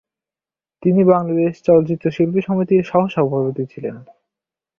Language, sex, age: Bengali, male, under 19